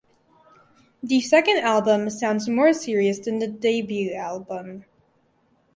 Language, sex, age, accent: English, female, under 19, United States English